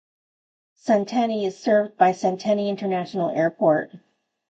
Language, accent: English, United States English